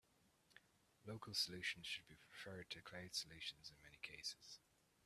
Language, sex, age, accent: English, male, 19-29, Irish English